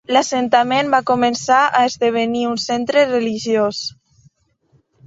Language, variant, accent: Catalan, Septentrional, septentrional